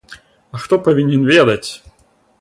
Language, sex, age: Belarusian, male, 30-39